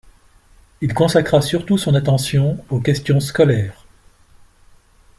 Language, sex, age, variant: French, male, 60-69, Français de métropole